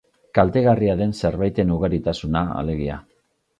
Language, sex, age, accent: Basque, male, 50-59, Mendebalekoa (Araba, Bizkaia, Gipuzkoako mendebaleko herri batzuk)